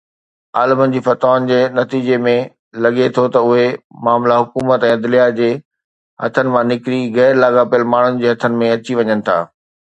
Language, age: Sindhi, 40-49